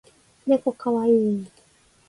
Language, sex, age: Japanese, female, 19-29